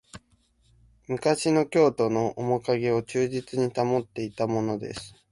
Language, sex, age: Japanese, male, 19-29